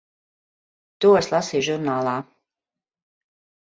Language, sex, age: Latvian, female, 50-59